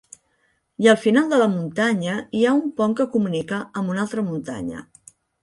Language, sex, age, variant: Catalan, female, 50-59, Central